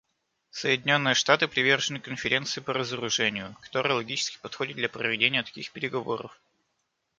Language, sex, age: Russian, male, 19-29